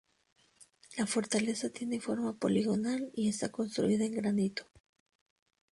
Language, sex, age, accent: Spanish, female, 30-39, México